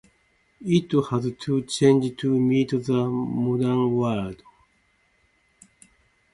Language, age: English, 60-69